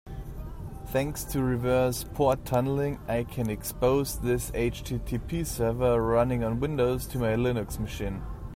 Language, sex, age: English, male, 30-39